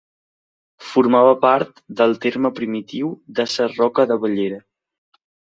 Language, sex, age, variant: Catalan, male, 19-29, Central